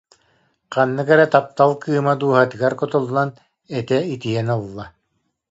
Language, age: Yakut, 50-59